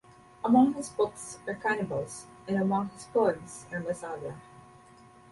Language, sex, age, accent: English, female, 19-29, Filipino